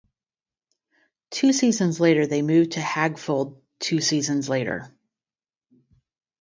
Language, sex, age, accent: English, female, 50-59, United States English; Midwestern